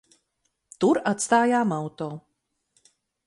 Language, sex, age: Latvian, female, 50-59